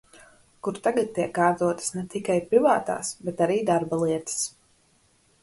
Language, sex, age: Latvian, female, 19-29